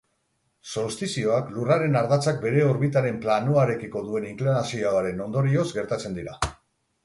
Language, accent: Basque, Mendebalekoa (Araba, Bizkaia, Gipuzkoako mendebaleko herri batzuk)